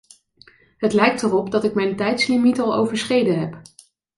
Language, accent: Dutch, Nederlands Nederlands